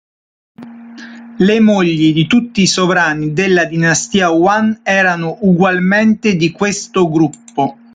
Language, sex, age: Italian, male, 30-39